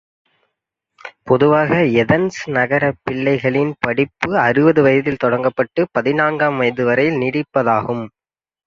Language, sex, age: Tamil, male, 19-29